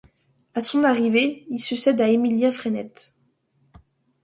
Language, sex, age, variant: French, male, 40-49, Français de métropole